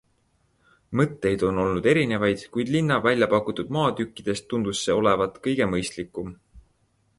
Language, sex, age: Estonian, male, 19-29